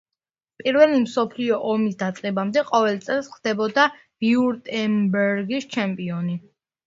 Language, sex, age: Georgian, female, under 19